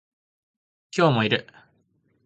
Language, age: Japanese, 19-29